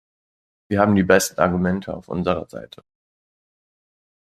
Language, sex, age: German, male, 19-29